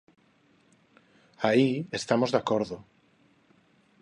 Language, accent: Galician, Neofalante